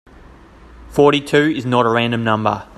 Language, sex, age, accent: English, male, 19-29, Australian English